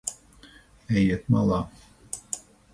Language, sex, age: Latvian, male, 50-59